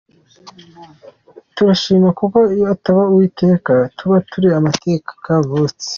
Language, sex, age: Kinyarwanda, male, 19-29